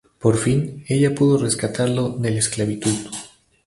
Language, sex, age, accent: Spanish, male, 19-29, México